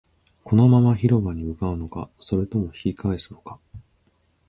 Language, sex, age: Japanese, male, 30-39